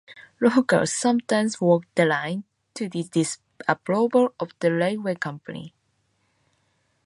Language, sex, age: English, female, 19-29